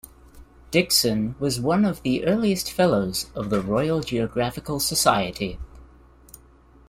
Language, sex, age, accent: English, male, 19-29, New Zealand English